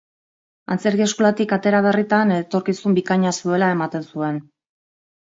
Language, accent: Basque, Mendebalekoa (Araba, Bizkaia, Gipuzkoako mendebaleko herri batzuk)